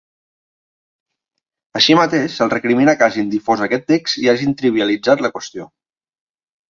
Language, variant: Catalan, Central